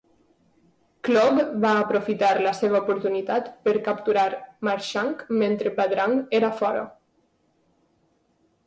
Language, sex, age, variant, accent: Catalan, female, 19-29, Valencià meridional, valencià